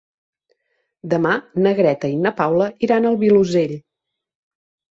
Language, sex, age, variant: Catalan, female, 30-39, Central